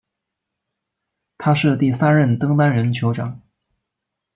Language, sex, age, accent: Chinese, male, 19-29, 出生地：四川省